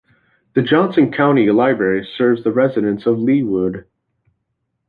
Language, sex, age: English, male, 19-29